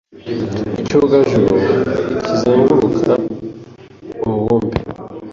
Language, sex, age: Kinyarwanda, male, 19-29